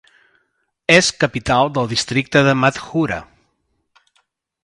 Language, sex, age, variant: Catalan, male, 50-59, Central